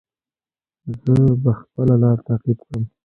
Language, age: Pashto, 19-29